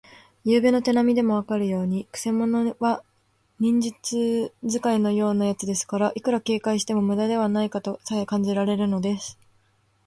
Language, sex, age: Japanese, female, 19-29